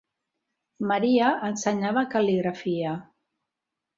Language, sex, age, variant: Catalan, female, 60-69, Central